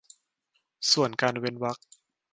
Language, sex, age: Thai, male, under 19